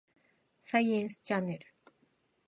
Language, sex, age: Japanese, female, 50-59